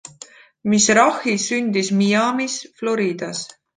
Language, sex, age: Estonian, female, 40-49